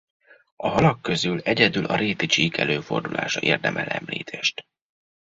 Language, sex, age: Hungarian, male, 30-39